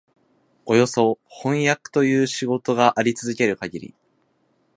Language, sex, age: Japanese, male, 19-29